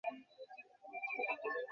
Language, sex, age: Bengali, male, 40-49